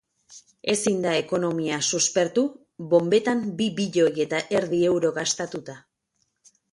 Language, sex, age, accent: Basque, female, 30-39, Mendebalekoa (Araba, Bizkaia, Gipuzkoako mendebaleko herri batzuk)